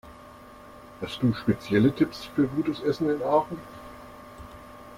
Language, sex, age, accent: German, male, 50-59, Deutschland Deutsch